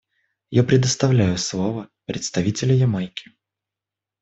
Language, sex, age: Russian, male, 19-29